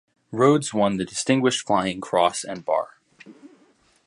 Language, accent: English, United States English